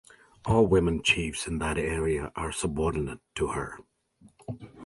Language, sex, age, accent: English, male, 40-49, United States English